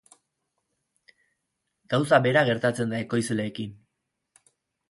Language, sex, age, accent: Basque, male, 30-39, Erdialdekoa edo Nafarra (Gipuzkoa, Nafarroa)